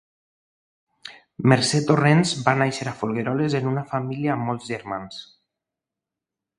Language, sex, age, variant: Catalan, male, 40-49, Central